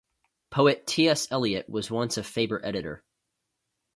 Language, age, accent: English, 19-29, United States English